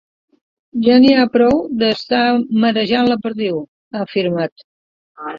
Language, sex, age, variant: Catalan, female, 50-59, Central